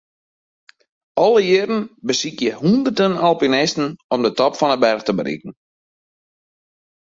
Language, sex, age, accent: Western Frisian, male, 19-29, Wâldfrysk